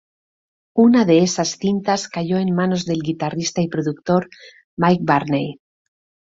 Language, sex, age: Spanish, female, 50-59